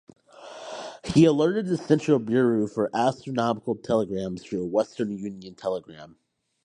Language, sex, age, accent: English, male, under 19, United States English